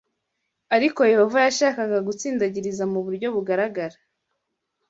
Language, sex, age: Kinyarwanda, female, 19-29